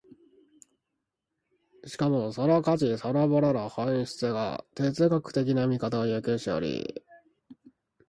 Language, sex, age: Japanese, male, 19-29